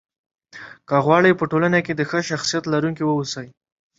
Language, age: Pashto, 19-29